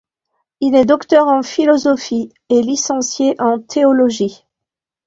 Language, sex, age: French, female, 50-59